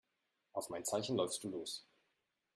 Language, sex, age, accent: German, male, 30-39, Deutschland Deutsch